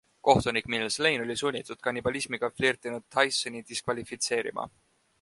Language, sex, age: Estonian, male, 19-29